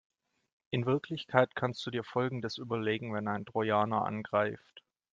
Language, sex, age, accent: German, male, 19-29, Deutschland Deutsch